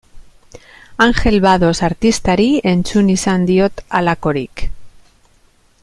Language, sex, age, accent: Basque, female, 40-49, Mendebalekoa (Araba, Bizkaia, Gipuzkoako mendebaleko herri batzuk)